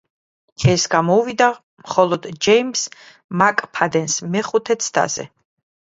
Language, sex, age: Georgian, female, 40-49